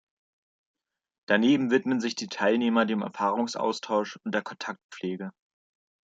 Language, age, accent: German, 19-29, Deutschland Deutsch